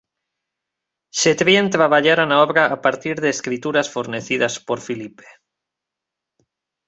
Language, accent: Galician, Normativo (estándar)